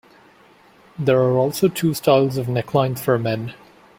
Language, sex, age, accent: English, male, 19-29, United States English